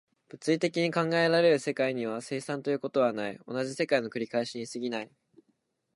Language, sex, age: Japanese, male, 19-29